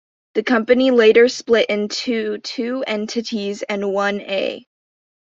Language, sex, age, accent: English, female, under 19, United States English